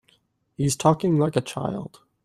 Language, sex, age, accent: English, male, 19-29, Canadian English